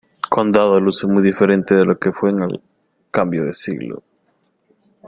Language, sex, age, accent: Spanish, male, 19-29, América central